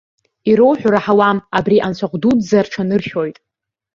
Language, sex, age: Abkhazian, female, under 19